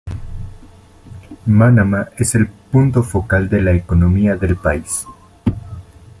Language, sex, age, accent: Spanish, male, 19-29, México